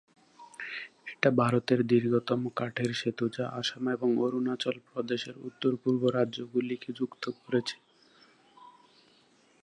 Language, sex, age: Bengali, male, 19-29